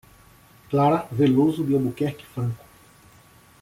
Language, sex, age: Portuguese, male, 40-49